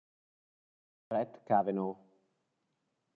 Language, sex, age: Italian, male, 30-39